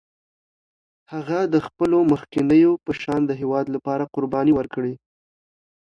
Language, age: Pashto, under 19